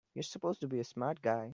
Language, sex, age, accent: English, male, under 19, India and South Asia (India, Pakistan, Sri Lanka)